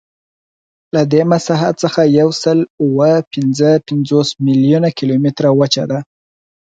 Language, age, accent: Pashto, 19-29, کندهارۍ لهجه